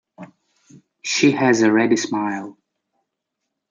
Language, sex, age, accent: English, male, 19-29, United States English